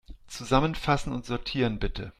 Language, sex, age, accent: German, male, 40-49, Deutschland Deutsch